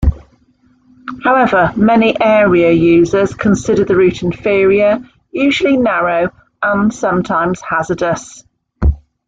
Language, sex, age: English, female, 50-59